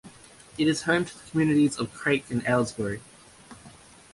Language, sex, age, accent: English, male, under 19, Australian English